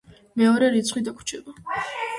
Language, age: Georgian, under 19